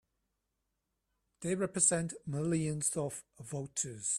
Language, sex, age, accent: English, male, 30-39, Hong Kong English